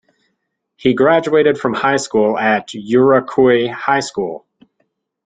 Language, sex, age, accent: English, male, 30-39, United States English